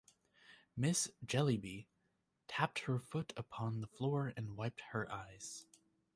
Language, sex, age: English, male, 19-29